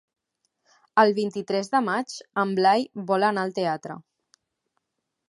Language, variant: Catalan, Central